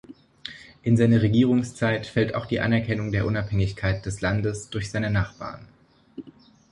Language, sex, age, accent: German, male, 19-29, Deutschland Deutsch